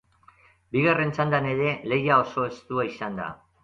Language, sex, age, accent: Basque, male, 50-59, Mendebalekoa (Araba, Bizkaia, Gipuzkoako mendebaleko herri batzuk)